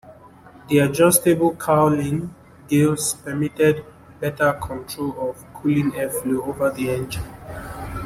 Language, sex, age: English, male, 19-29